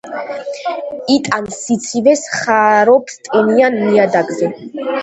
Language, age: Georgian, under 19